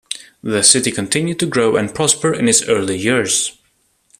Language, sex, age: English, male, 19-29